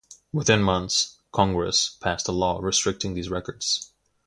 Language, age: English, 19-29